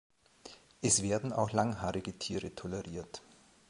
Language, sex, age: German, male, 40-49